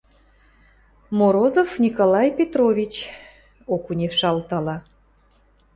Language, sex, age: Western Mari, female, 40-49